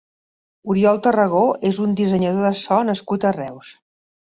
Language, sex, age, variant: Catalan, female, 60-69, Central